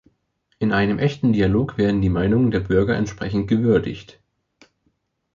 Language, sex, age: German, male, 19-29